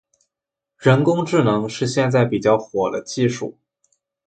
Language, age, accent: Chinese, 19-29, 出生地：江苏省